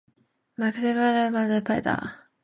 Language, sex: English, female